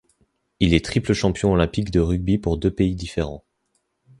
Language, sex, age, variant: French, male, 19-29, Français de métropole